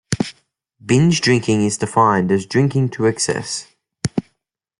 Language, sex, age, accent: English, male, under 19, Australian English